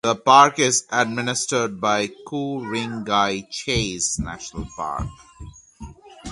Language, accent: English, India and South Asia (India, Pakistan, Sri Lanka)